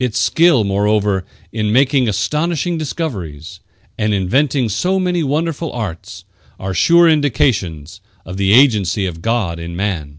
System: none